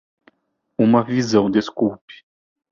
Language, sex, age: Portuguese, male, 19-29